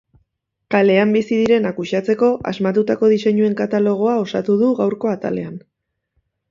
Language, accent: Basque, Erdialdekoa edo Nafarra (Gipuzkoa, Nafarroa)